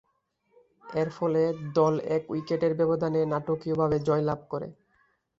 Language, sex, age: Bengali, male, under 19